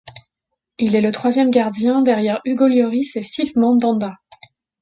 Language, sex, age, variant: French, female, 40-49, Français de métropole